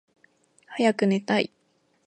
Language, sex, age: Japanese, female, 19-29